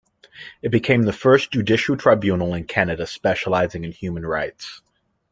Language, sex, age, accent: English, male, 19-29, United States English